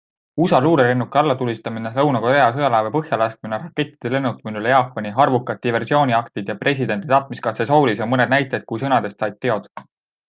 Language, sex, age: Estonian, male, 19-29